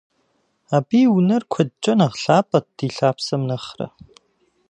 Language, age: Kabardian, 40-49